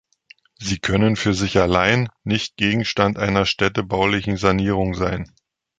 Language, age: German, 40-49